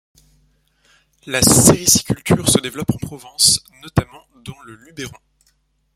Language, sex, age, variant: French, male, 30-39, Français de métropole